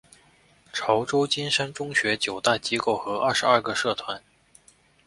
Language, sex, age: Chinese, male, 19-29